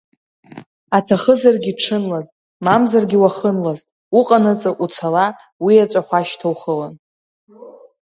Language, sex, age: Abkhazian, female, under 19